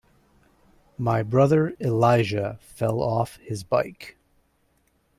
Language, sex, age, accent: English, male, 30-39, United States English